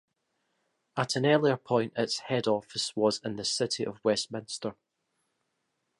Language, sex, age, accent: English, male, 30-39, Scottish English